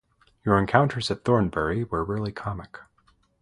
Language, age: English, 30-39